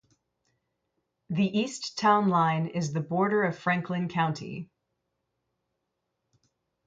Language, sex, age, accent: English, female, 30-39, United States English